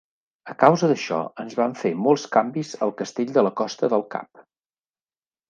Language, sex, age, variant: Catalan, male, 50-59, Central